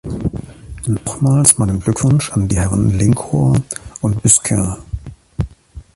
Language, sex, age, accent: German, male, 40-49, Deutschland Deutsch